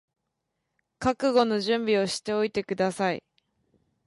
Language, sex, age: Japanese, female, 19-29